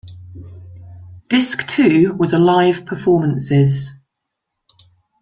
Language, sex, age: English, female, 40-49